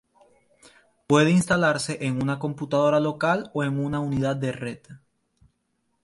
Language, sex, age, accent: Spanish, male, 19-29, Caribe: Cuba, Venezuela, Puerto Rico, República Dominicana, Panamá, Colombia caribeña, México caribeño, Costa del golfo de México